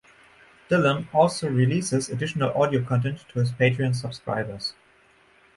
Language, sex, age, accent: English, male, 19-29, German Accent